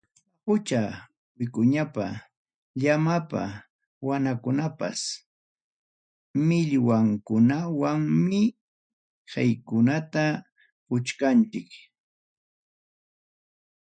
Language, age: Ayacucho Quechua, 60-69